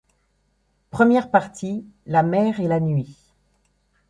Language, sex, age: French, female, 50-59